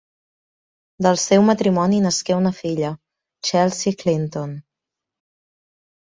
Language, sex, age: Catalan, female, 30-39